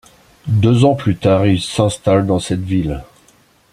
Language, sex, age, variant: French, male, 50-59, Français de métropole